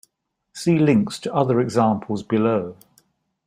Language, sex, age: English, male, 60-69